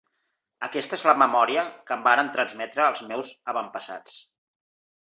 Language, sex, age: Catalan, male, 40-49